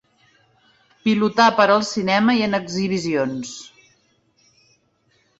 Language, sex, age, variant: Catalan, female, 50-59, Central